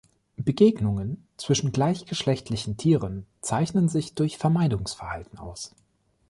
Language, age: German, 30-39